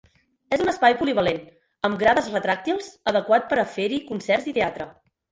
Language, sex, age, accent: Catalan, female, 30-39, Oriental